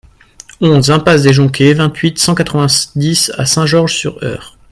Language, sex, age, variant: French, male, 19-29, Français de métropole